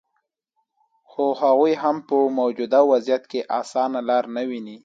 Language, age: Pashto, 19-29